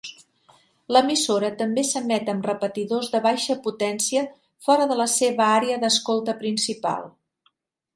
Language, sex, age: Catalan, female, 60-69